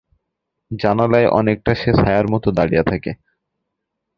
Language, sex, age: Bengali, male, 19-29